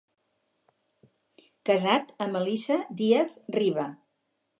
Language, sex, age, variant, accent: Catalan, female, 60-69, Central, Català central